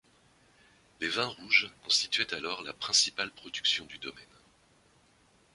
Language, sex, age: French, male, 50-59